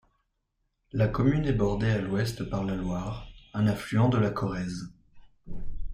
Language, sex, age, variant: French, male, 30-39, Français de métropole